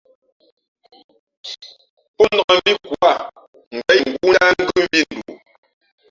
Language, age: Fe'fe', 50-59